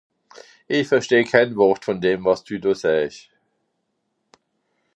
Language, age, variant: Swiss German, 50-59, Nordniederàlemmànisch (Rishoffe, Zàwere, Bùsswìller, Hawenau, Brüemt, Stroossbùri, Molse, Dàmbàch, Schlettstàtt, Pfàlzbùri usw.)